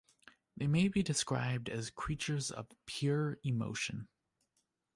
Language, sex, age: English, male, 19-29